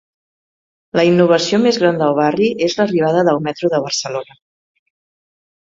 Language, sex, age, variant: Catalan, female, 50-59, Central